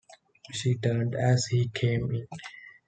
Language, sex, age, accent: English, male, 19-29, India and South Asia (India, Pakistan, Sri Lanka)